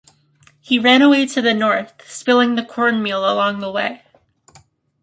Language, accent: English, United States English